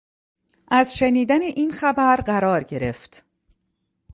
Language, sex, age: Persian, female, 40-49